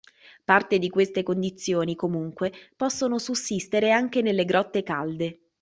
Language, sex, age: Italian, female, 30-39